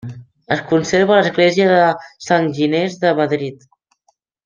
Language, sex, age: Catalan, male, under 19